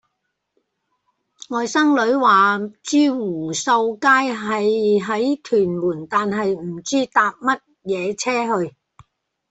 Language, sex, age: Cantonese, female, 70-79